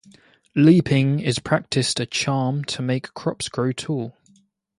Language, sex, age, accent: English, male, 19-29, England English